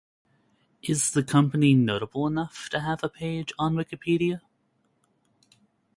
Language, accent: English, United States English